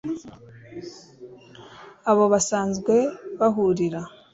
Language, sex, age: Kinyarwanda, male, 30-39